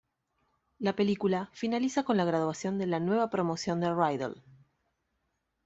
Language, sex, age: Spanish, female, 30-39